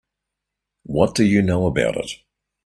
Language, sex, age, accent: English, male, 40-49, New Zealand English